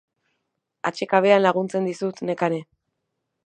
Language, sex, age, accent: Basque, female, 30-39, Erdialdekoa edo Nafarra (Gipuzkoa, Nafarroa)